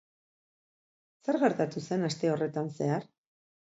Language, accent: Basque, Mendebalekoa (Araba, Bizkaia, Gipuzkoako mendebaleko herri batzuk)